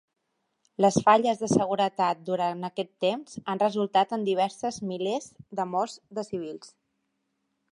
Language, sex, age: Catalan, female, 40-49